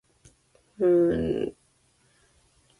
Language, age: English, 19-29